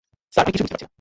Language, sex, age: Bengali, male, 19-29